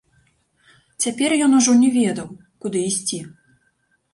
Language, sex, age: Belarusian, female, 19-29